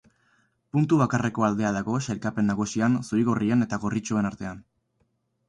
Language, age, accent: Basque, 19-29, Batua